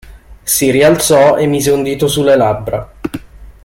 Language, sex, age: Italian, male, 19-29